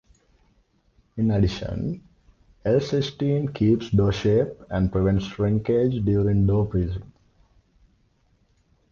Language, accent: English, India and South Asia (India, Pakistan, Sri Lanka)